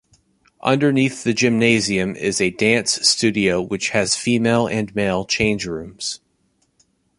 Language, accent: English, United States English